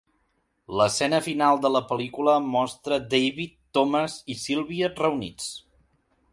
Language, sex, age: Catalan, male, 19-29